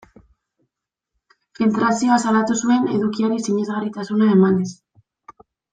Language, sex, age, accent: Basque, female, 19-29, Mendebalekoa (Araba, Bizkaia, Gipuzkoako mendebaleko herri batzuk)